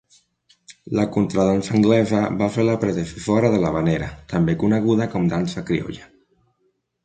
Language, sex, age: Catalan, male, 19-29